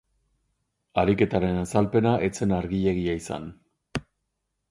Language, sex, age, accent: Basque, male, 50-59, Erdialdekoa edo Nafarra (Gipuzkoa, Nafarroa)